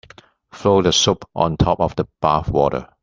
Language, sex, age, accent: English, male, 40-49, Hong Kong English